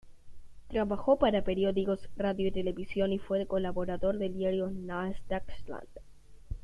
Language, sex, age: Spanish, male, under 19